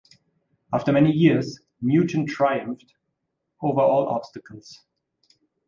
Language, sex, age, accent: English, male, 40-49, England English